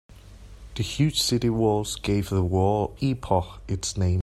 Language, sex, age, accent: English, male, 30-39, Hong Kong English